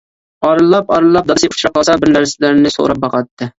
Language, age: Uyghur, 19-29